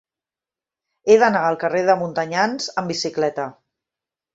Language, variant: Catalan, Central